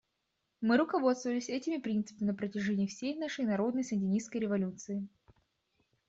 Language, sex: Russian, female